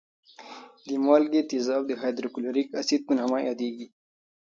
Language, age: Pashto, 19-29